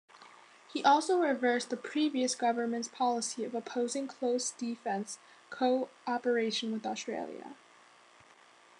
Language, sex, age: English, female, 19-29